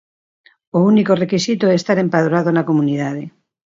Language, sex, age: Galician, female, 60-69